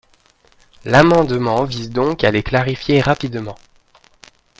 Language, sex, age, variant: French, male, 19-29, Français de métropole